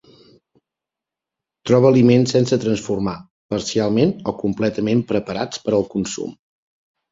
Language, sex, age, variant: Catalan, male, 40-49, Central